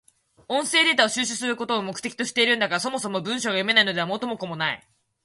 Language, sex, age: Japanese, female, 19-29